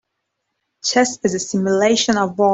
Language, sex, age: English, female, 19-29